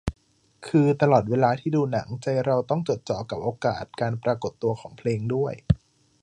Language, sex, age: Thai, male, 19-29